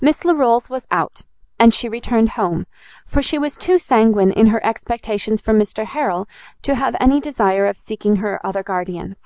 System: none